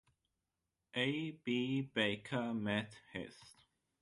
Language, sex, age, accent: English, male, 19-29, England English